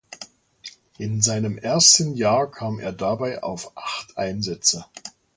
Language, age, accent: German, 50-59, Deutschland Deutsch